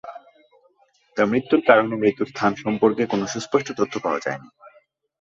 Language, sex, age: Bengali, male, 19-29